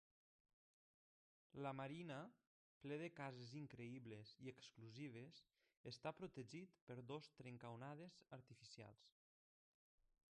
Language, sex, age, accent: Catalan, male, 30-39, valencià